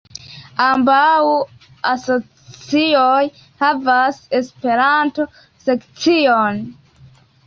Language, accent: Esperanto, Internacia